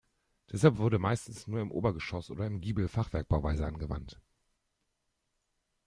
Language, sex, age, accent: German, male, 30-39, Deutschland Deutsch